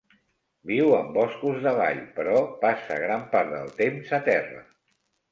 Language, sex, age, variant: Catalan, male, 60-69, Central